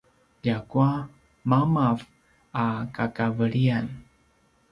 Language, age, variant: Paiwan, 30-39, pinayuanan a kinaikacedasan (東排灣語)